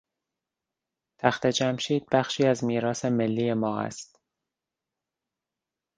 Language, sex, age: Persian, male, 30-39